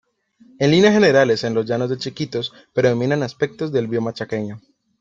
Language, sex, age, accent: Spanish, male, 19-29, Andino-Pacífico: Colombia, Perú, Ecuador, oeste de Bolivia y Venezuela andina